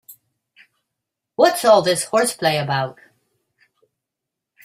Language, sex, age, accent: English, female, 80-89, United States English